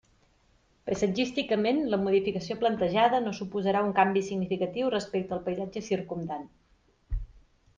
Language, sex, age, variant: Catalan, female, 30-39, Nord-Occidental